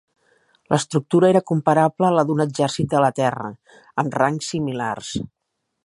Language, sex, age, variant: Catalan, female, 50-59, Central